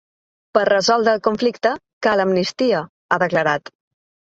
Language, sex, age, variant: Catalan, female, 30-39, Balear